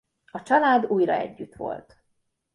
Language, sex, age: Hungarian, female, 50-59